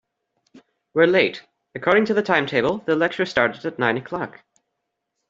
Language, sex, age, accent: English, male, under 19, United States English